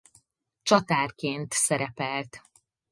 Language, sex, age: Hungarian, female, 40-49